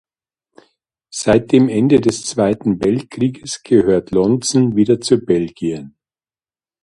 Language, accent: German, Deutschland Deutsch